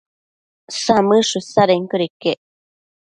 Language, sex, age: Matsés, female, 30-39